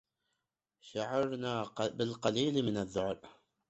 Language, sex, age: Arabic, male, 19-29